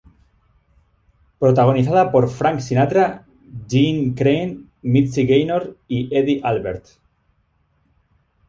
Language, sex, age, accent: Spanish, male, 30-39, España: Norte peninsular (Asturias, Castilla y León, Cantabria, País Vasco, Navarra, Aragón, La Rioja, Guadalajara, Cuenca)